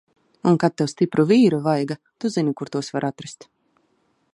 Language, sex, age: Latvian, female, 30-39